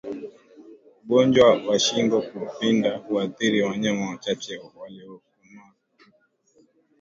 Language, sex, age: Swahili, male, 19-29